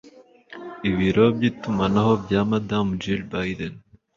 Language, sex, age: Kinyarwanda, male, 19-29